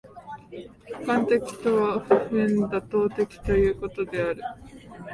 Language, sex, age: Japanese, female, 19-29